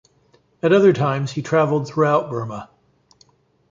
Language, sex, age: English, male, 40-49